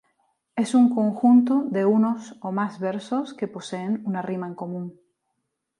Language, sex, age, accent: Spanish, female, 30-39, España: Sur peninsular (Andalucia, Extremadura, Murcia)